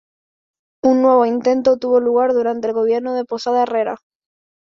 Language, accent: Spanish, España: Islas Canarias